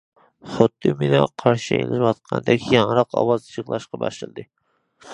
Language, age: Uyghur, 19-29